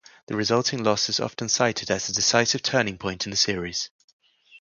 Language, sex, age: English, male, 30-39